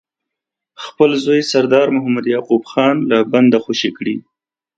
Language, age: Pashto, 30-39